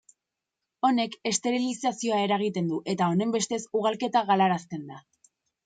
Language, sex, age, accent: Basque, female, 19-29, Erdialdekoa edo Nafarra (Gipuzkoa, Nafarroa)